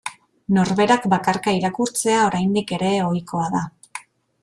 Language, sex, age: Basque, female, 30-39